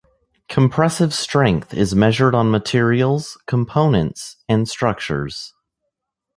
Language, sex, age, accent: English, male, 19-29, United States English